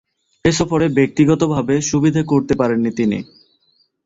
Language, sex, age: Bengali, male, 19-29